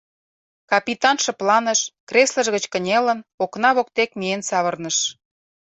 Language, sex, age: Mari, female, 40-49